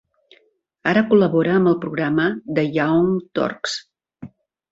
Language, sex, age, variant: Catalan, female, 60-69, Central